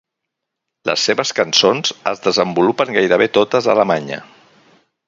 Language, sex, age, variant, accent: Catalan, male, 50-59, Central, Barceloní